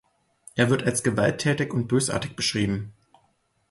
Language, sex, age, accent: German, male, 19-29, Deutschland Deutsch